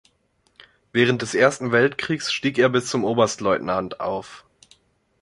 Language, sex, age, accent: German, male, 19-29, Deutschland Deutsch